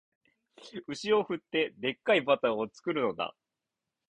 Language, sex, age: Japanese, male, 19-29